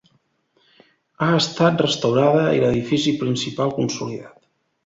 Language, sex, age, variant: Catalan, male, 30-39, Central